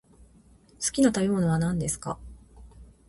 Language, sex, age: Japanese, female, 40-49